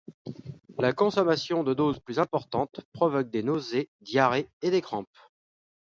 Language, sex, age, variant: French, male, 40-49, Français de métropole